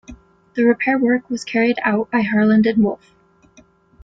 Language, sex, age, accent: English, female, 19-29, United States English